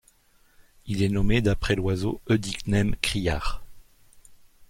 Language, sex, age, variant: French, male, 40-49, Français de métropole